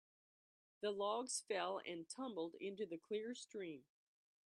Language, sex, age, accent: English, female, 60-69, United States English